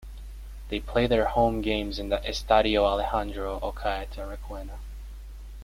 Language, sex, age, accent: English, male, under 19, Canadian English